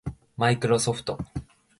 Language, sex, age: Japanese, male, under 19